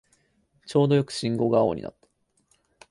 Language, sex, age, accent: Japanese, male, 19-29, 標準語